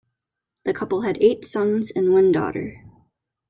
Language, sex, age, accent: English, female, 30-39, United States English